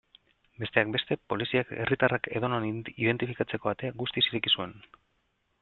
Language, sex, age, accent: Basque, male, 30-39, Mendebalekoa (Araba, Bizkaia, Gipuzkoako mendebaleko herri batzuk)